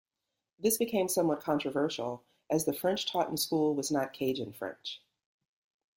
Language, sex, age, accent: English, female, 40-49, United States English